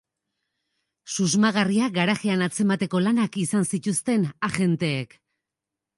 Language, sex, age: Basque, female, 30-39